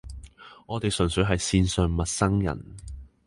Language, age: Cantonese, 19-29